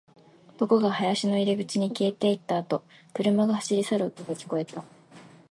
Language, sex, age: Japanese, female, 19-29